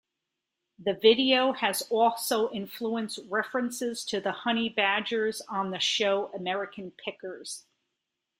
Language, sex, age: English, female, 50-59